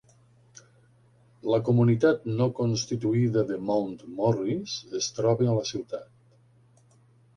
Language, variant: Catalan, Nord-Occidental